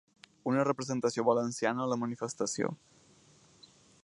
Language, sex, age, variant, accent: Catalan, male, 19-29, Balear, mallorquí